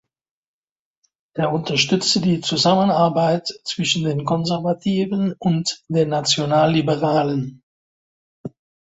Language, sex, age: German, male, 70-79